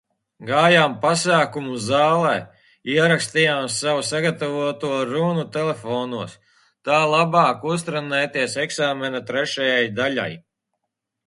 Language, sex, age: Latvian, male, 40-49